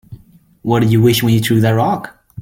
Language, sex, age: English, male, 30-39